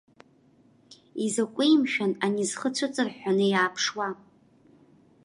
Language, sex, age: Abkhazian, female, under 19